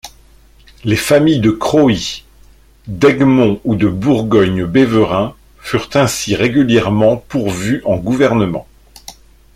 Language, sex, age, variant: French, male, 50-59, Français de métropole